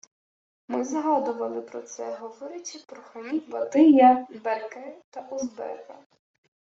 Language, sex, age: Ukrainian, female, 19-29